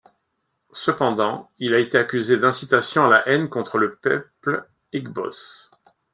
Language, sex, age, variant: French, male, 50-59, Français de métropole